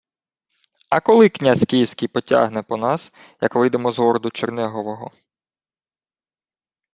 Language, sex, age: Ukrainian, male, 19-29